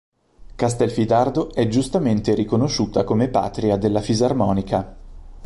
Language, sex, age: Italian, male, 30-39